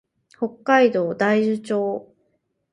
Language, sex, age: Japanese, female, 40-49